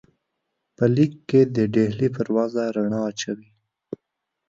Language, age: Pashto, 19-29